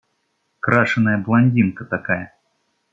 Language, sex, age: Russian, male, 30-39